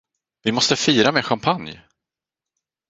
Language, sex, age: Swedish, male, 19-29